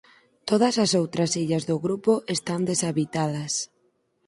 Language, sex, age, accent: Galician, female, 19-29, Normativo (estándar)